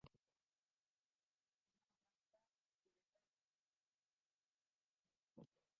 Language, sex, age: Spanish, female, 19-29